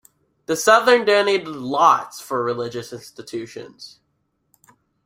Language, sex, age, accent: English, male, under 19, United States English